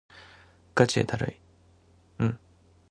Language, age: Japanese, 19-29